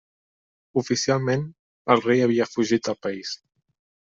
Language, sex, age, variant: Catalan, male, 19-29, Central